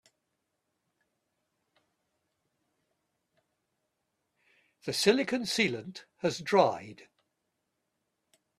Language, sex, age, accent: English, male, 70-79, England English